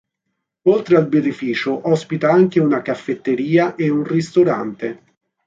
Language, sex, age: Italian, male, 40-49